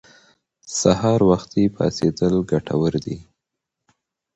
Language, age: Pashto, 30-39